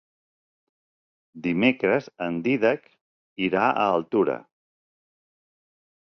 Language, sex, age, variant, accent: Catalan, male, 40-49, Central, central